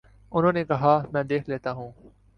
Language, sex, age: Urdu, male, 19-29